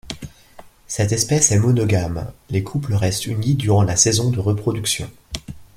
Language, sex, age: French, male, 40-49